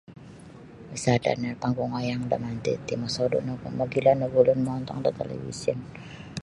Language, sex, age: Sabah Bisaya, female, 50-59